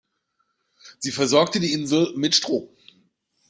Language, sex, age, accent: German, male, 50-59, Deutschland Deutsch